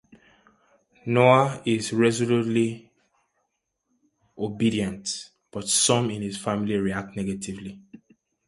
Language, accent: English, Southern African (South Africa, Zimbabwe, Namibia)